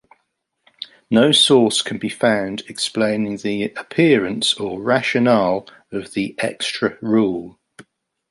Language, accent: English, England English